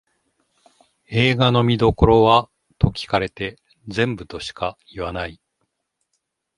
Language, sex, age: Japanese, male, 50-59